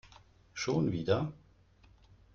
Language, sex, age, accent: German, male, 30-39, Deutschland Deutsch